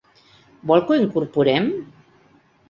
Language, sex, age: Catalan, female, 60-69